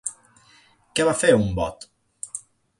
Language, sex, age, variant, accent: Catalan, male, 30-39, Central, central